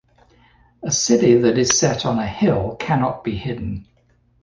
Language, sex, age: English, male, 60-69